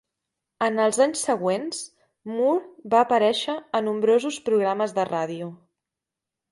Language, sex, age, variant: Catalan, female, 19-29, Central